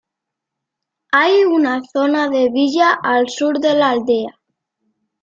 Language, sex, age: Spanish, female, 30-39